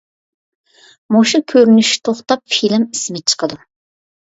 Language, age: Uyghur, under 19